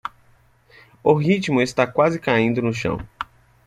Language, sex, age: Portuguese, male, 30-39